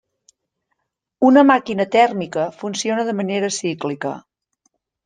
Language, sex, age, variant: Catalan, female, 50-59, Central